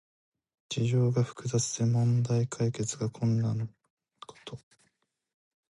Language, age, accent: Japanese, 19-29, 標準語